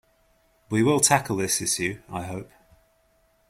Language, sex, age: English, male, 50-59